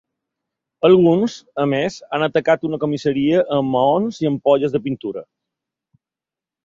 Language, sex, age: Catalan, male, 40-49